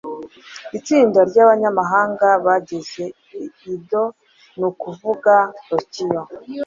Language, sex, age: Kinyarwanda, female, 40-49